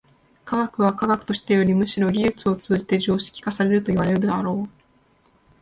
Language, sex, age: Japanese, female, 19-29